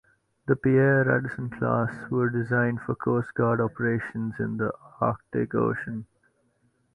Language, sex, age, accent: English, male, 19-29, India and South Asia (India, Pakistan, Sri Lanka)